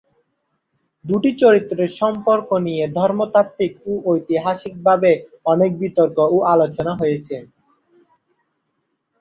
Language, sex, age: Bengali, male, 19-29